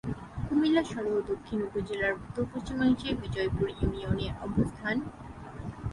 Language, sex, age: Bengali, female, 19-29